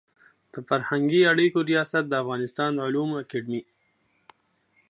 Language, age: Pashto, 19-29